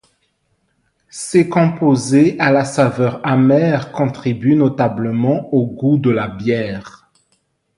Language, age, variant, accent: French, 40-49, Français d'Afrique subsaharienne et des îles africaines, Français de Madagascar